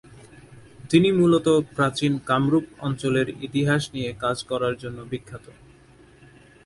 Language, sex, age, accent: Bengali, male, 19-29, Standard Bengali